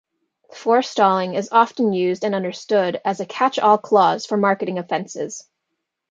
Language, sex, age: English, female, 19-29